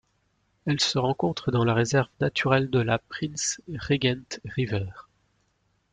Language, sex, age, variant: French, male, 19-29, Français de métropole